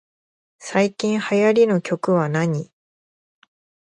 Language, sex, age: Japanese, female, 30-39